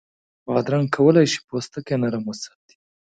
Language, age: Pashto, 30-39